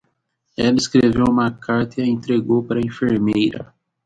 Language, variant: Portuguese, Portuguese (Brasil)